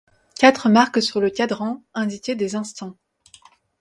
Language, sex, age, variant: French, female, 19-29, Français de métropole